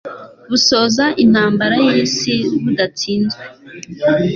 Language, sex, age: Kinyarwanda, female, under 19